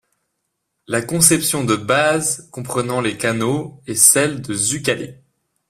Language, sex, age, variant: French, male, 19-29, Français de métropole